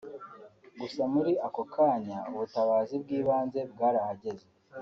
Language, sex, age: Kinyarwanda, male, under 19